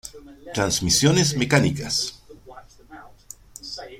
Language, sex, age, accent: Spanish, male, 50-59, Chileno: Chile, Cuyo